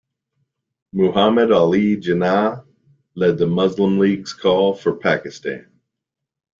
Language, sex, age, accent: English, male, 40-49, United States English